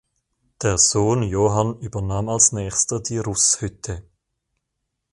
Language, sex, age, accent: German, male, 30-39, Schweizerdeutsch